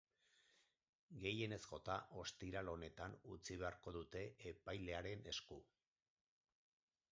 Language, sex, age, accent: Basque, male, 60-69, Erdialdekoa edo Nafarra (Gipuzkoa, Nafarroa)